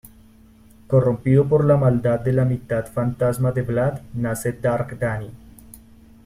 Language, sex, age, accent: Spanish, male, 30-39, Caribe: Cuba, Venezuela, Puerto Rico, República Dominicana, Panamá, Colombia caribeña, México caribeño, Costa del golfo de México